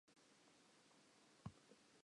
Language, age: Southern Sotho, 19-29